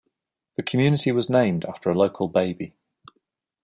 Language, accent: English, England English